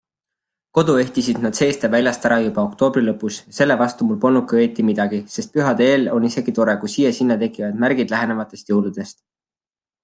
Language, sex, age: Estonian, male, 19-29